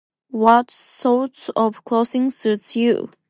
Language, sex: English, female